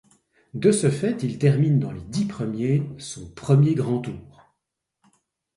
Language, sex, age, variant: French, male, 60-69, Français de métropole